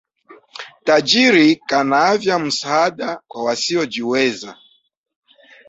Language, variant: Swahili, Kiswahili cha Bara ya Tanzania